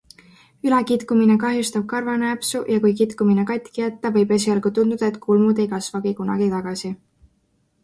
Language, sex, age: Estonian, female, 19-29